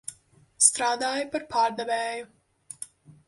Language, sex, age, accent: Latvian, female, 19-29, Riga